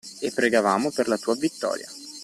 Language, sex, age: Italian, male, 19-29